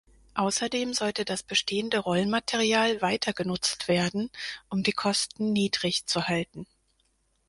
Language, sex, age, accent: German, female, 30-39, Deutschland Deutsch